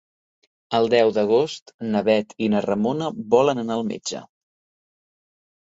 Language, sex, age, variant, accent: Catalan, male, 19-29, Central, central